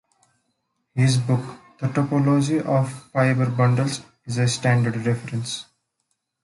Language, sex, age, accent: English, male, 19-29, India and South Asia (India, Pakistan, Sri Lanka)